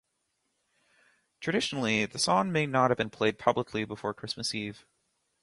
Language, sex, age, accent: English, male, 19-29, United States English